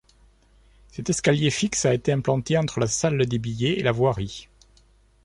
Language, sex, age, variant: French, male, 50-59, Français de métropole